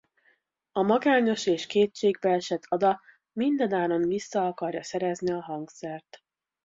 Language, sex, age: Hungarian, female, 19-29